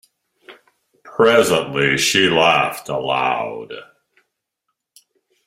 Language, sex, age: English, male, 60-69